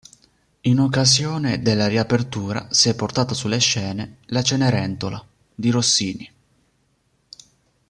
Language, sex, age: Italian, male, 19-29